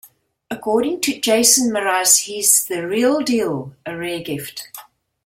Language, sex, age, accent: English, female, 60-69, Southern African (South Africa, Zimbabwe, Namibia)